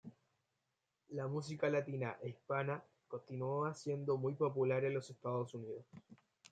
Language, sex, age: Spanish, male, 19-29